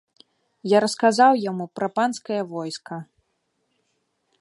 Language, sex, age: Belarusian, female, 19-29